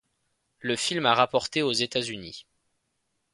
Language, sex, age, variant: French, male, 19-29, Français de métropole